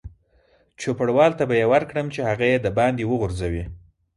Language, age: Pashto, 19-29